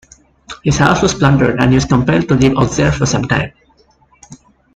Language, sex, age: English, male, 19-29